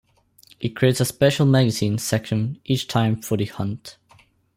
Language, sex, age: English, male, under 19